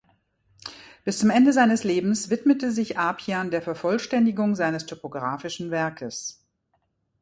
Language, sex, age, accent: German, female, 50-59, Deutschland Deutsch